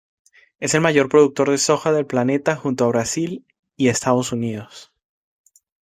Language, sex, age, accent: Spanish, male, 30-39, Caribe: Cuba, Venezuela, Puerto Rico, República Dominicana, Panamá, Colombia caribeña, México caribeño, Costa del golfo de México